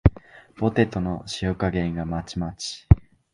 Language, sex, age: Japanese, male, 19-29